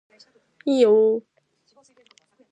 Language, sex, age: Japanese, female, 19-29